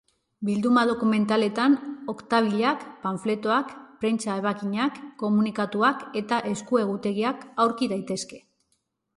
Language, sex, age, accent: Basque, female, 40-49, Mendebalekoa (Araba, Bizkaia, Gipuzkoako mendebaleko herri batzuk)